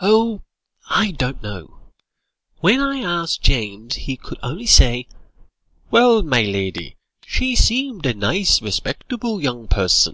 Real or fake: real